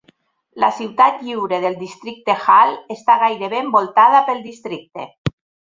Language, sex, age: Catalan, female, 50-59